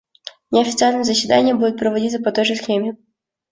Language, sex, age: Russian, female, 19-29